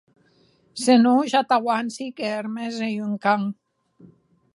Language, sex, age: Occitan, female, 50-59